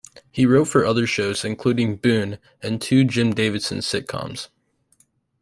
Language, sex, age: English, male, under 19